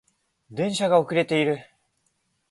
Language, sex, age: Japanese, male, 19-29